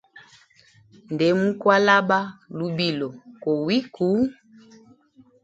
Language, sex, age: Hemba, female, 19-29